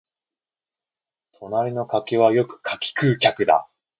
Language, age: Japanese, 30-39